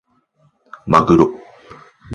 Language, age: Japanese, 30-39